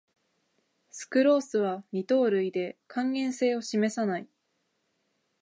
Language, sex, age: Japanese, female, 19-29